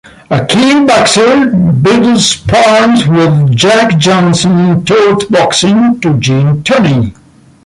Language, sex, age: English, male, 60-69